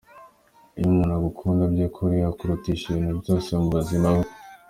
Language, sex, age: Kinyarwanda, male, under 19